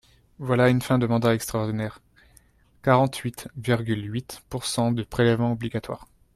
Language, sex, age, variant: French, male, 19-29, Français de métropole